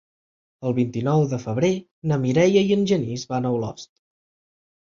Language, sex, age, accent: Catalan, male, 19-29, central; septentrional